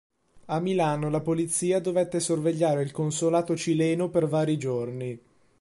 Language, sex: Italian, male